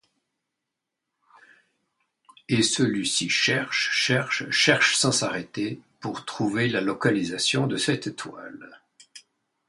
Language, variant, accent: French, Français d'Europe, Français de Suisse